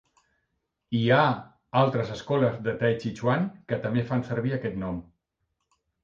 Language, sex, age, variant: Catalan, male, 40-49, Central